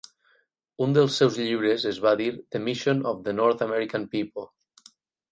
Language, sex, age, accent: Catalan, male, 30-39, valencià; valencià meridional